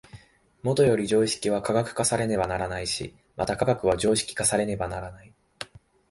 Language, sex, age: Japanese, male, 19-29